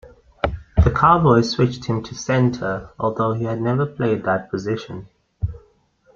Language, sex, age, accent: English, male, 19-29, Southern African (South Africa, Zimbabwe, Namibia)